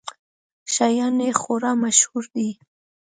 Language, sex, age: Pashto, female, 19-29